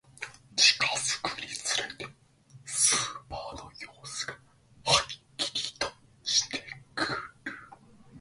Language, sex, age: Japanese, male, 19-29